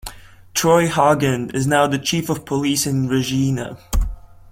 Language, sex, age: English, male, 19-29